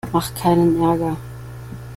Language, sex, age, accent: German, female, 19-29, Deutschland Deutsch